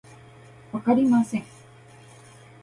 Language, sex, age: Japanese, female, 19-29